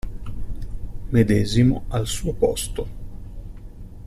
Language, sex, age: Italian, male, 50-59